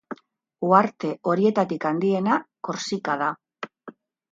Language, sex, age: Basque, female, 60-69